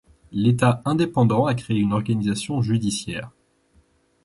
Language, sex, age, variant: French, male, 19-29, Français de métropole